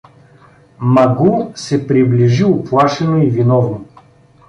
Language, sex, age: Bulgarian, male, 40-49